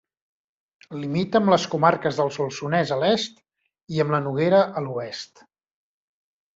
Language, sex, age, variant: Catalan, male, 40-49, Central